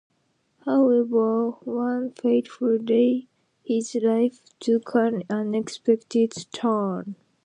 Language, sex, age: English, female, 19-29